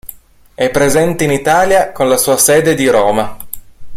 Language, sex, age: Italian, male, 30-39